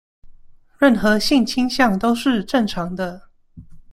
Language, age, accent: Chinese, 19-29, 出生地：桃園市